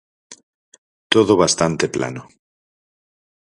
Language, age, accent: Galician, 40-49, Atlántico (seseo e gheada)